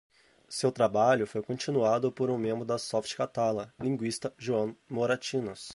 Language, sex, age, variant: Portuguese, male, 19-29, Portuguese (Brasil)